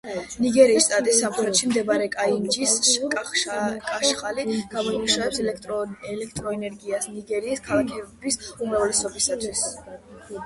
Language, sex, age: Georgian, female, under 19